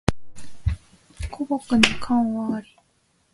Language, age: Japanese, 19-29